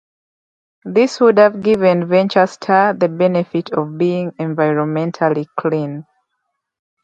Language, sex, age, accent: English, female, 19-29, England English